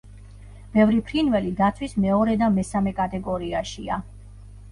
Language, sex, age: Georgian, female, 40-49